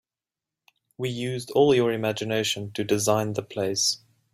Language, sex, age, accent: English, male, 19-29, Southern African (South Africa, Zimbabwe, Namibia)